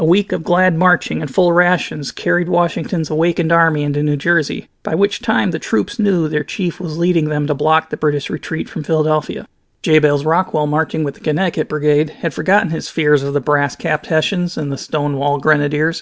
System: none